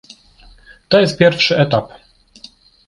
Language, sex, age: Polish, male, 30-39